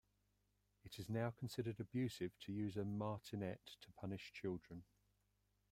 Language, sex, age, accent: English, male, 50-59, England English